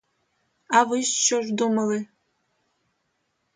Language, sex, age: Ukrainian, female, 30-39